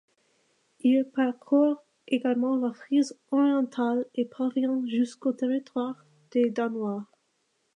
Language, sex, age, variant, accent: French, female, 19-29, Français d'Amérique du Nord, Français des États-Unis